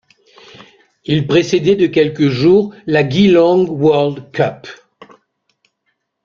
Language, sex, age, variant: French, male, 50-59, Français de métropole